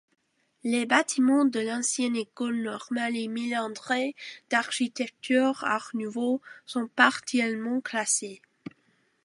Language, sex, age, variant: French, female, under 19, Français de métropole